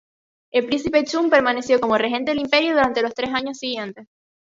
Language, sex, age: Spanish, female, 19-29